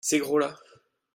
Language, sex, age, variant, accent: French, male, 19-29, Français d'Europe, Français de Belgique